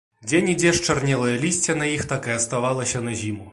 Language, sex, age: Belarusian, male, 19-29